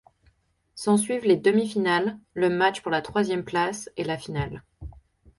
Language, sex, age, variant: French, female, 19-29, Français de métropole